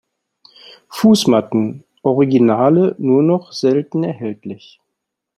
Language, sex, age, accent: German, male, 30-39, Deutschland Deutsch